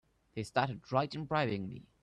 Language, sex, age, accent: English, male, under 19, England English